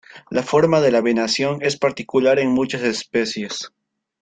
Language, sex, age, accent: Spanish, male, 19-29, Andino-Pacífico: Colombia, Perú, Ecuador, oeste de Bolivia y Venezuela andina